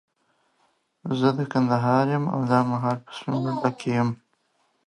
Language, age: Pashto, 19-29